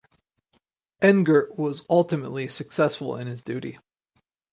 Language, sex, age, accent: English, male, 30-39, United States English